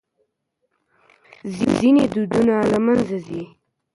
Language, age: Pashto, 19-29